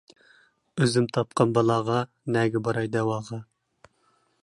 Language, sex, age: Uyghur, male, 19-29